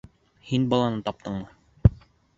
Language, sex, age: Bashkir, male, 19-29